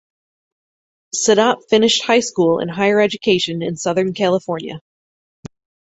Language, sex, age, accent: English, female, 40-49, United States English